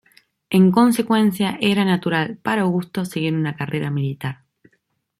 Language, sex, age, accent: Spanish, female, 19-29, Rioplatense: Argentina, Uruguay, este de Bolivia, Paraguay